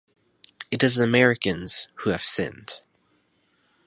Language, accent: English, United States English